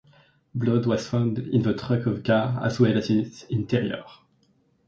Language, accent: English, French